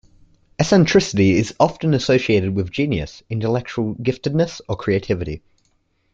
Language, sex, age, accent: English, male, under 19, Australian English